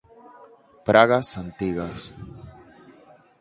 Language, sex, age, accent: Galician, male, 19-29, Central (gheada)